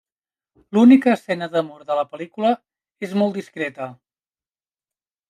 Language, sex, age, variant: Catalan, male, 30-39, Central